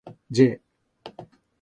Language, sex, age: Japanese, male, 40-49